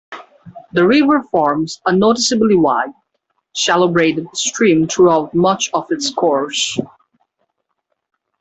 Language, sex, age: English, male, 19-29